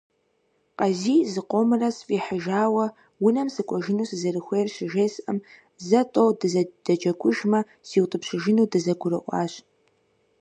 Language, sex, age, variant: Kabardian, female, 19-29, Адыгэбзэ (Къэбэрдей, Кирил, псоми зэдай)